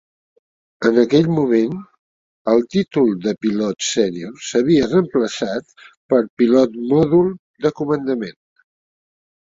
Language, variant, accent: Catalan, Central, central; tarragoní